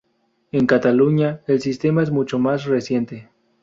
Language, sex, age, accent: Spanish, male, 19-29, México